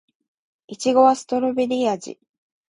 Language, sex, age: Japanese, female, 19-29